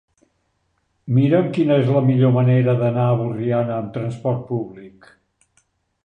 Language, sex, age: Catalan, male, 70-79